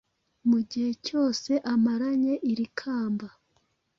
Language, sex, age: Kinyarwanda, female, 30-39